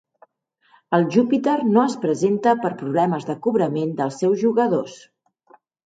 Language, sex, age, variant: Catalan, female, 40-49, Central